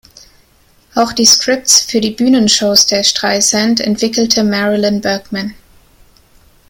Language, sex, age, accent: German, female, 19-29, Deutschland Deutsch